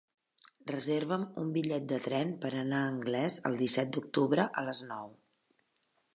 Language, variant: Catalan, Central